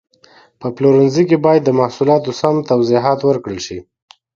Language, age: Pashto, 19-29